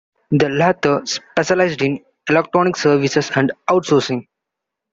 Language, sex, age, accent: English, male, 19-29, India and South Asia (India, Pakistan, Sri Lanka)